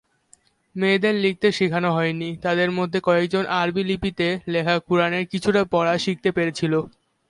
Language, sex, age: Bengali, male, under 19